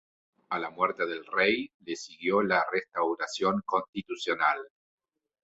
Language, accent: Spanish, Rioplatense: Argentina, Uruguay, este de Bolivia, Paraguay